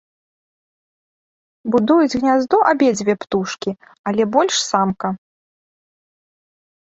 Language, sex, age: Belarusian, female, 30-39